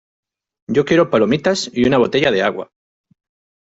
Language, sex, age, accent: Spanish, male, 40-49, España: Norte peninsular (Asturias, Castilla y León, Cantabria, País Vasco, Navarra, Aragón, La Rioja, Guadalajara, Cuenca)